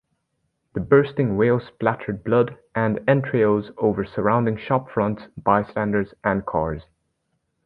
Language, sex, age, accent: English, male, 19-29, United States English